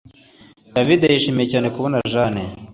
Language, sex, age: Kinyarwanda, male, 30-39